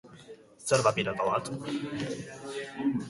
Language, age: Basque, under 19